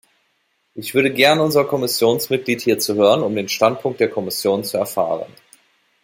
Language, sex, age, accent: German, male, 30-39, Deutschland Deutsch